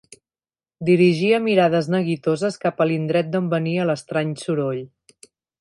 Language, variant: Catalan, Central